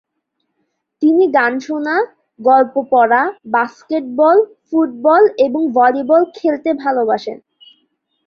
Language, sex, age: Bengali, female, 19-29